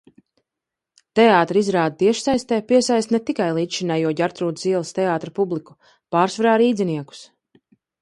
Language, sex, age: Latvian, female, 40-49